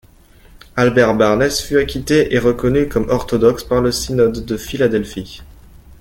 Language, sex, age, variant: French, male, under 19, Français de métropole